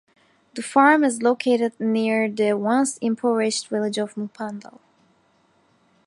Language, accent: English, Turkish